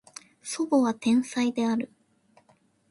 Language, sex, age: Japanese, female, 19-29